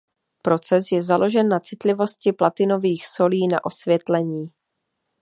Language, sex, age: Czech, female, 19-29